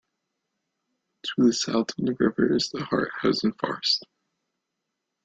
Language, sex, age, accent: English, male, 19-29, United States English